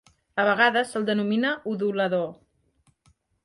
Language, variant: Catalan, Nord-Occidental